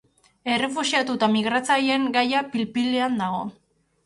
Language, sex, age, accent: Basque, female, 19-29, Erdialdekoa edo Nafarra (Gipuzkoa, Nafarroa)